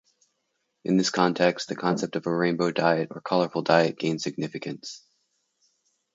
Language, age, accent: English, 40-49, United States English